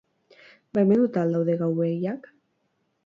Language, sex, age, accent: Basque, female, 19-29, Mendebalekoa (Araba, Bizkaia, Gipuzkoako mendebaleko herri batzuk)